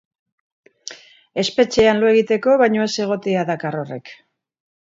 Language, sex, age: Basque, female, 50-59